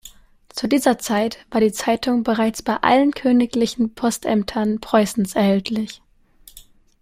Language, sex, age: German, female, under 19